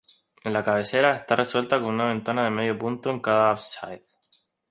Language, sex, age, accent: Spanish, male, 19-29, España: Islas Canarias